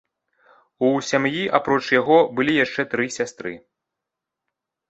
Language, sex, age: Belarusian, male, 19-29